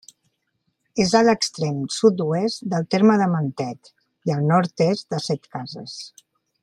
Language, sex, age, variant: Catalan, female, 50-59, Central